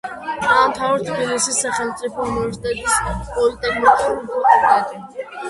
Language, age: Georgian, under 19